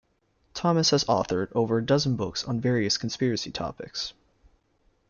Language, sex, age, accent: English, male, under 19, United States English